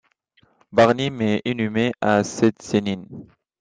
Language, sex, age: French, female, 30-39